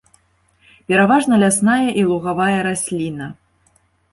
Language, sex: Belarusian, female